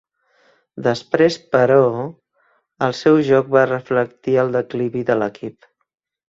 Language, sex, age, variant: Catalan, female, 50-59, Central